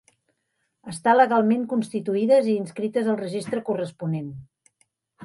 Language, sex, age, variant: Catalan, female, 50-59, Central